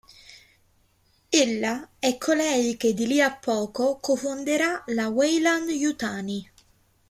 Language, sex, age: Italian, female, 19-29